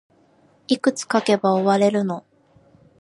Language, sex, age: Japanese, female, 19-29